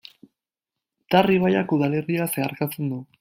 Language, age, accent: Basque, 19-29, Mendebalekoa (Araba, Bizkaia, Gipuzkoako mendebaleko herri batzuk)